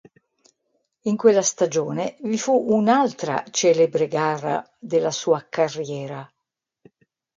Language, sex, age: Italian, female, 60-69